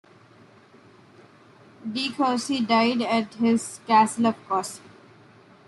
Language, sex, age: English, female, under 19